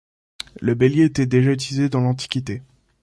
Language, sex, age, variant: French, male, under 19, Français de métropole